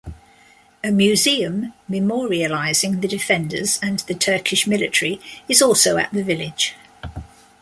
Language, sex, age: English, female, 60-69